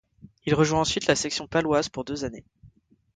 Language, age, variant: French, 30-39, Français de métropole